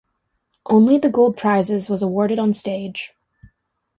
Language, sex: English, female